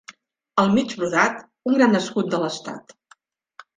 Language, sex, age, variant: Catalan, female, 50-59, Nord-Occidental